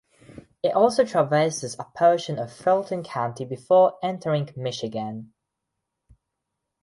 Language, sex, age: English, male, 19-29